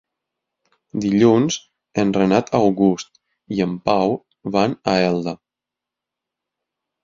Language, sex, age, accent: Catalan, male, 30-39, valencià